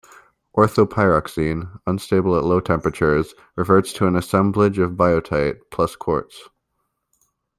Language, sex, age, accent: English, male, under 19, Canadian English